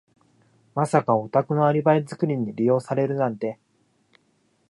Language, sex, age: Japanese, male, 19-29